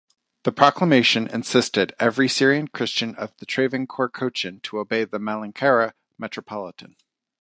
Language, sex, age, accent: English, male, 30-39, United States English